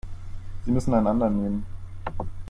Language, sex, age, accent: German, male, 19-29, Deutschland Deutsch